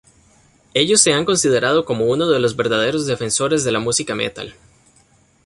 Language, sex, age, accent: Spanish, male, 19-29, América central